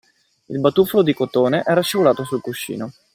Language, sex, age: Italian, male, 30-39